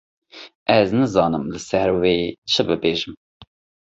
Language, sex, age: Kurdish, male, 40-49